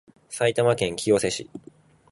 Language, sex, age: Japanese, male, 19-29